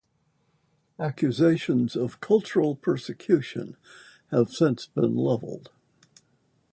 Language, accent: English, United States English